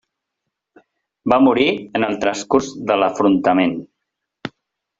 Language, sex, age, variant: Catalan, male, 50-59, Central